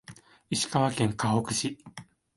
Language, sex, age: Japanese, male, 19-29